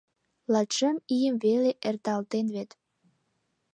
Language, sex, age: Mari, female, under 19